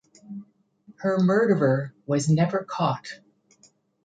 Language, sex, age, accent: English, female, 60-69, Canadian English